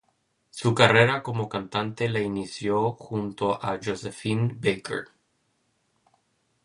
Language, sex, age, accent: Spanish, male, 30-39, México